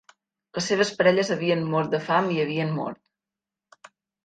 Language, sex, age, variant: Catalan, female, 19-29, Central